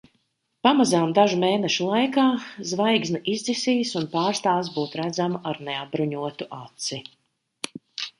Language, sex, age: Latvian, female, 60-69